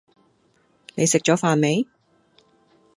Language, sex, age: Cantonese, female, 40-49